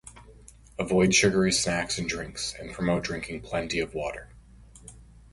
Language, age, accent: English, 30-39, United States English